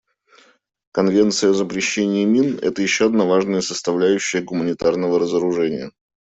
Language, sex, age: Russian, male, 40-49